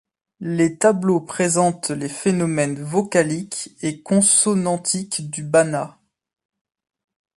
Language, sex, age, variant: French, male, 19-29, Français de métropole